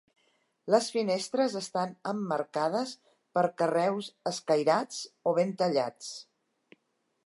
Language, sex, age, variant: Catalan, female, 60-69, Central